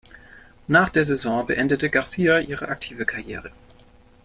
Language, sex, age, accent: German, male, 19-29, Deutschland Deutsch